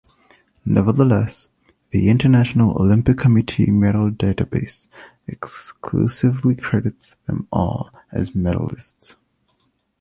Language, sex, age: English, male, 19-29